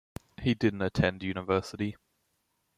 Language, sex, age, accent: English, male, under 19, Australian English